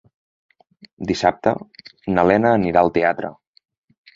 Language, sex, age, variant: Catalan, male, 19-29, Central